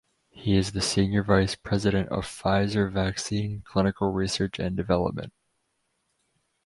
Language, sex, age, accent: English, male, 19-29, United States English